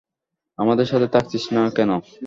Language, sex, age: Bengali, male, 19-29